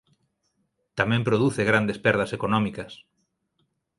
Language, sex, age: Galician, male, 40-49